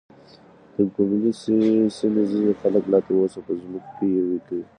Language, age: Pashto, under 19